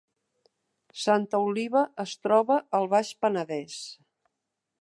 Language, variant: Catalan, Central